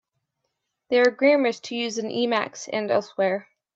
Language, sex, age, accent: English, female, 19-29, United States English